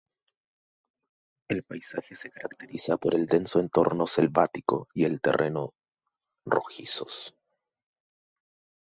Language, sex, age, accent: Spanish, male, 19-29, Chileno: Chile, Cuyo